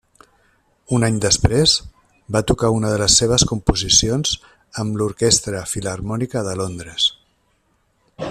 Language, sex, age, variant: Catalan, male, 50-59, Central